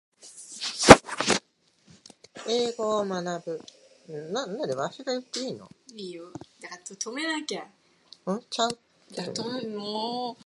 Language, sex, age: Japanese, female, 19-29